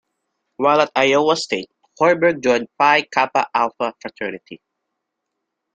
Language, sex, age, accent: English, male, 19-29, Filipino